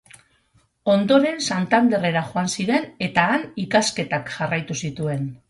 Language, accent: Basque, Mendebalekoa (Araba, Bizkaia, Gipuzkoako mendebaleko herri batzuk)